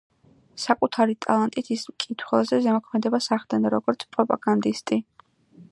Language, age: Georgian, under 19